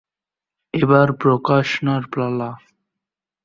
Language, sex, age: Bengali, male, 19-29